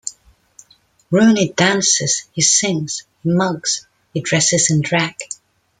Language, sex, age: English, female, 50-59